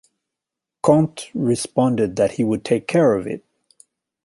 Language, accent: English, Australian English